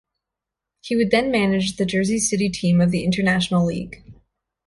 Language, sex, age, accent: English, female, 19-29, United States English